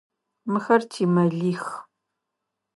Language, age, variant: Adyghe, 40-49, Адыгабзэ (Кирил, пстэумэ зэдыряе)